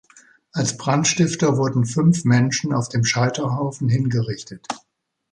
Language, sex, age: German, male, 60-69